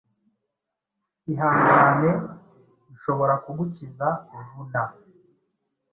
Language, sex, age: Kinyarwanda, male, 19-29